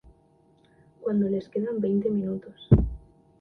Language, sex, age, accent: Spanish, female, under 19, España: Norte peninsular (Asturias, Castilla y León, Cantabria, País Vasco, Navarra, Aragón, La Rioja, Guadalajara, Cuenca)